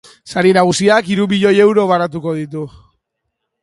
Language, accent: Basque, Mendebalekoa (Araba, Bizkaia, Gipuzkoako mendebaleko herri batzuk)